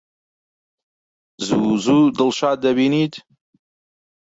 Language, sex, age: Central Kurdish, male, 40-49